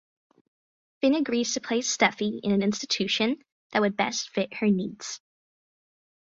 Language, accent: English, United States English